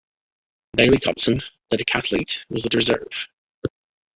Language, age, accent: English, 30-39, Canadian English